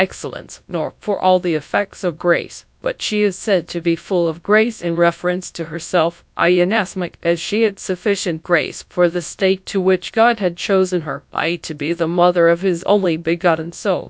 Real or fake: fake